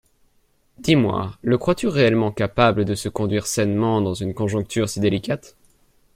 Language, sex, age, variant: French, male, 19-29, Français de métropole